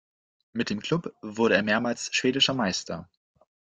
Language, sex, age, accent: German, male, 19-29, Deutschland Deutsch